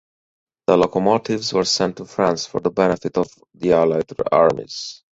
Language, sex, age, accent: English, male, 40-49, United States English